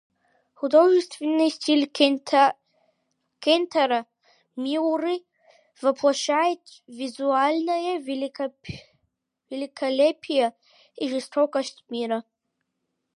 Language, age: Russian, under 19